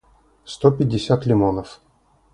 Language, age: Russian, 30-39